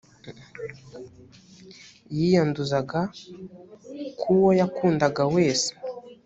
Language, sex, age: Kinyarwanda, male, under 19